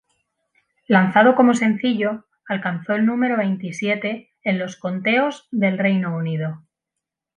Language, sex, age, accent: Spanish, female, 40-49, España: Centro-Sur peninsular (Madrid, Toledo, Castilla-La Mancha)